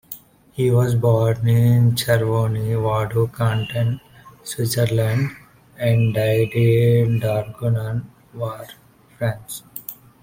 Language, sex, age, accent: English, male, 19-29, India and South Asia (India, Pakistan, Sri Lanka)